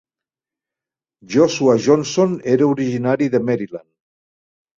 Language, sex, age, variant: Catalan, male, 70-79, Central